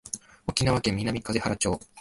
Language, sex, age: Japanese, male, 19-29